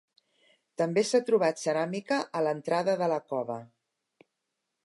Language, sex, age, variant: Catalan, female, 60-69, Central